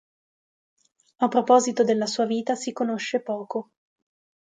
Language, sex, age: Italian, female, 19-29